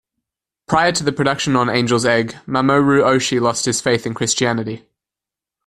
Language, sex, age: English, male, 19-29